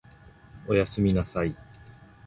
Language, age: Japanese, 40-49